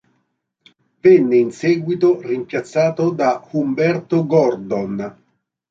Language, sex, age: Italian, male, 40-49